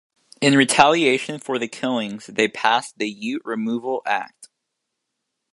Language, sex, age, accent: English, male, 19-29, United States English